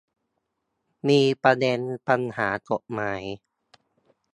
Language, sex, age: Thai, male, 19-29